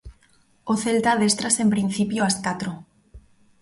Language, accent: Galician, Normativo (estándar)